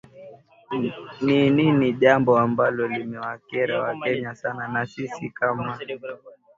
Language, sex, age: Swahili, male, 19-29